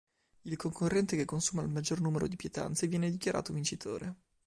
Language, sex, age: Italian, male, 19-29